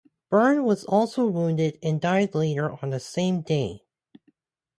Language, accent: English, United States English